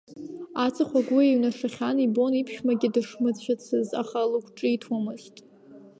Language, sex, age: Abkhazian, female, under 19